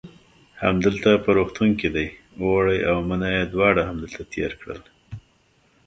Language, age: Pashto, 30-39